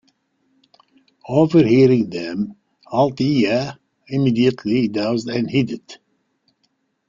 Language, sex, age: English, male, 60-69